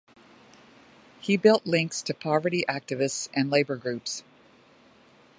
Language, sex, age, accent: English, female, 60-69, United States English